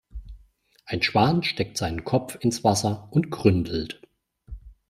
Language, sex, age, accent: German, male, 40-49, Deutschland Deutsch